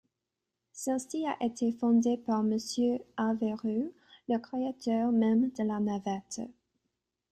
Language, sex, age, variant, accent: French, female, 30-39, Français d'Europe, Français du Royaume-Uni